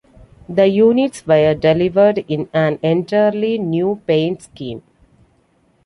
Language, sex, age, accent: English, female, 40-49, India and South Asia (India, Pakistan, Sri Lanka)